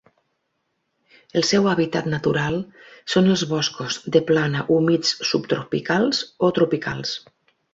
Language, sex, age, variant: Catalan, female, 50-59, Nord-Occidental